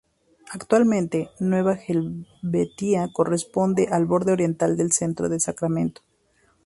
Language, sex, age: Spanish, female, 30-39